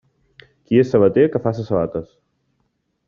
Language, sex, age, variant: Catalan, male, 19-29, Central